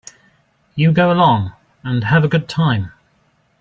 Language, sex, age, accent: English, male, 40-49, England English